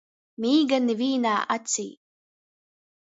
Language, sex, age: Latgalian, female, 19-29